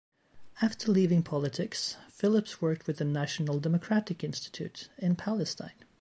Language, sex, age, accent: English, female, 30-39, United States English